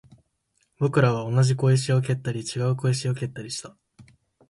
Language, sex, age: Japanese, male, 19-29